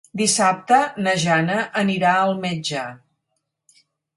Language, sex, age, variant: Catalan, female, 50-59, Central